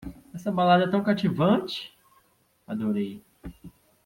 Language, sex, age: Portuguese, male, 19-29